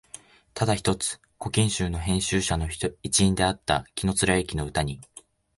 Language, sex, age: Japanese, male, under 19